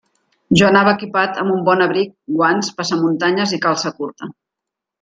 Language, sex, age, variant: Catalan, female, 50-59, Central